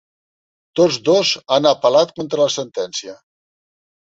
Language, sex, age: Catalan, male, 50-59